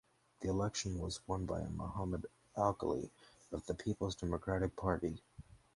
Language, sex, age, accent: English, male, under 19, United States English